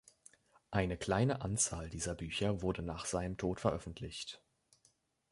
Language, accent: German, Deutschland Deutsch